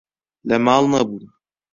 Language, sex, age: Central Kurdish, male, 19-29